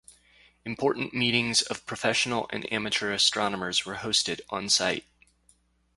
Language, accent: English, United States English